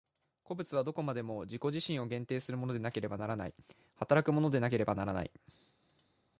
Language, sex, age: Japanese, male, 19-29